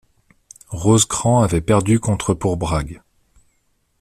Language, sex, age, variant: French, male, 30-39, Français de métropole